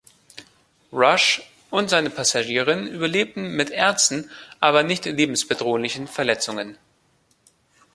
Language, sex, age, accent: German, male, 19-29, Deutschland Deutsch